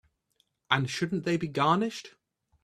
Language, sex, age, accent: English, male, 30-39, England English